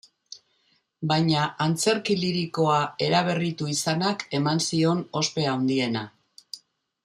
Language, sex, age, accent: Basque, female, 60-69, Mendebalekoa (Araba, Bizkaia, Gipuzkoako mendebaleko herri batzuk)